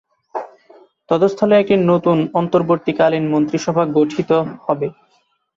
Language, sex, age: Bengali, male, 19-29